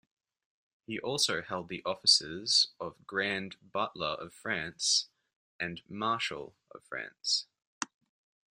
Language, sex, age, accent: English, male, 19-29, Australian English